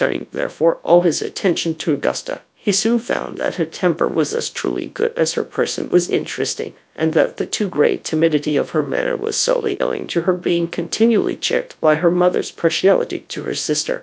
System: TTS, GradTTS